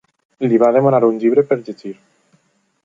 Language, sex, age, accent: Catalan, male, 19-29, valencià